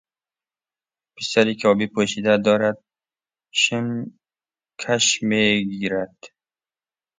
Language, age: Persian, 30-39